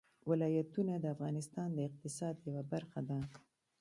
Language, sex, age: Pashto, female, 30-39